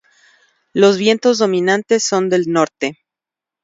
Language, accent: Spanish, México